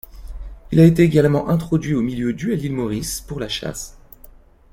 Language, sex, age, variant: French, male, 30-39, Français de métropole